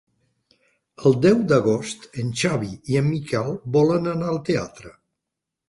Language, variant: Catalan, Septentrional